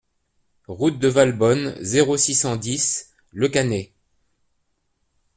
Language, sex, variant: French, male, Français de métropole